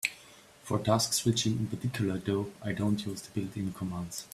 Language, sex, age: English, male, 30-39